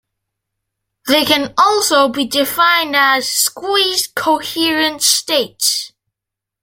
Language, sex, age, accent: English, male, under 19, United States English